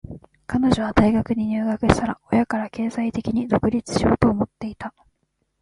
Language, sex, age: Japanese, female, 19-29